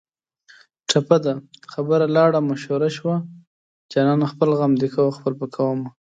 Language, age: Pashto, 19-29